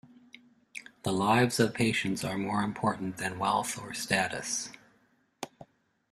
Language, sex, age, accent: English, male, 50-59, Canadian English